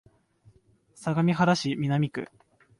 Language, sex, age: Japanese, male, under 19